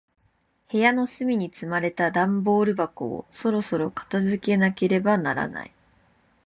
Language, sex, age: Japanese, female, 19-29